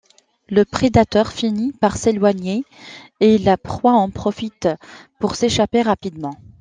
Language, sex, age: French, female, 30-39